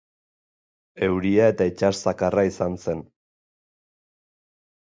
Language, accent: Basque, Erdialdekoa edo Nafarra (Gipuzkoa, Nafarroa)